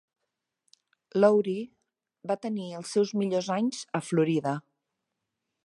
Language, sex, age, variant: Catalan, female, 50-59, Central